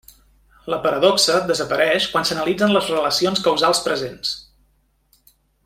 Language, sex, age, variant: Catalan, male, 30-39, Central